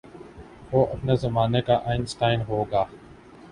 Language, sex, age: Urdu, male, 19-29